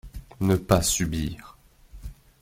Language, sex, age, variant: French, male, 19-29, Français de métropole